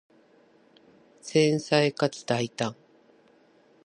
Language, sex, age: Japanese, female, 40-49